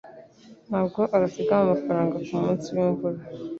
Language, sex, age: Kinyarwanda, female, under 19